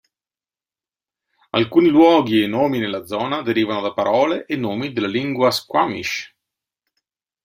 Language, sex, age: Italian, male, 40-49